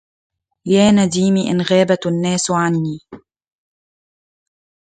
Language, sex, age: Arabic, female, 30-39